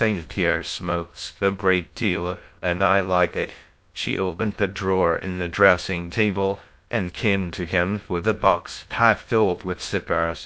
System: TTS, GlowTTS